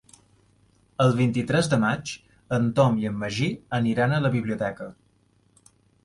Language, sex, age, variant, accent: Catalan, male, 30-39, Balear, mallorquí